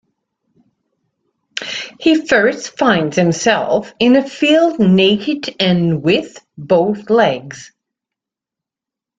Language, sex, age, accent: English, female, 50-59, England English